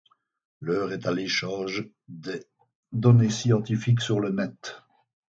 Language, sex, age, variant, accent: French, male, 60-69, Français d'Europe, Français de Belgique